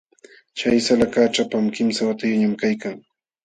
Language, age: Jauja Wanca Quechua, 40-49